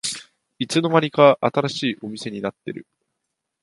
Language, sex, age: Japanese, male, 19-29